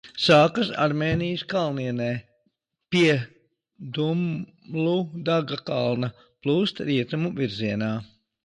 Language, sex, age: Latvian, male, 50-59